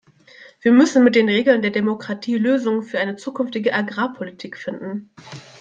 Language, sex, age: German, female, 19-29